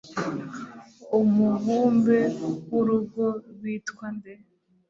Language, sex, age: Kinyarwanda, female, 19-29